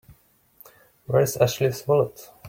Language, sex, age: English, male, 30-39